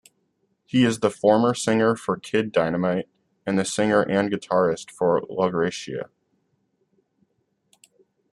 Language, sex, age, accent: English, male, under 19, United States English